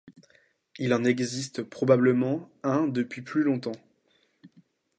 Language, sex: French, male